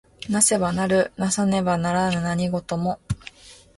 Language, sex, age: Japanese, female, 19-29